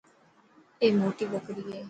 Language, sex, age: Dhatki, female, 19-29